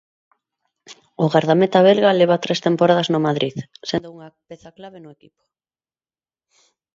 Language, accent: Galician, Neofalante